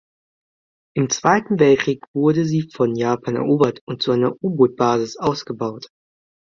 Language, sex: German, male